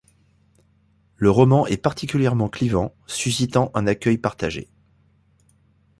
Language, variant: French, Français de métropole